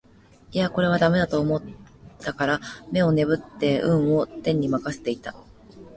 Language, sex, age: Japanese, female, 30-39